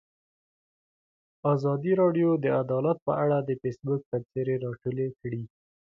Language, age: Pashto, 19-29